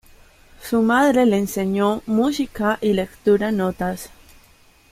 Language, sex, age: Spanish, female, 30-39